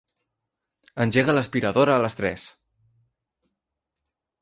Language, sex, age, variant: Catalan, male, 19-29, Central